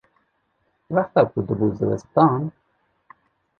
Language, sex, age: Kurdish, male, 40-49